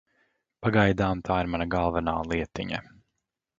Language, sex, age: Latvian, male, 40-49